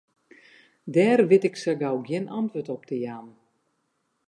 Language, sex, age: Western Frisian, female, 60-69